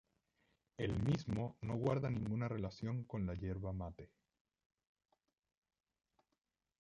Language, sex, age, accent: Spanish, male, 19-29, Caribe: Cuba, Venezuela, Puerto Rico, República Dominicana, Panamá, Colombia caribeña, México caribeño, Costa del golfo de México